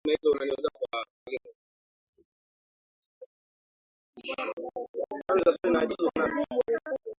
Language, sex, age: Swahili, female, 19-29